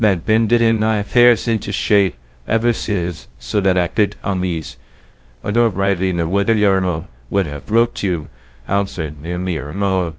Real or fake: fake